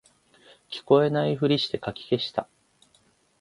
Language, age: Japanese, 40-49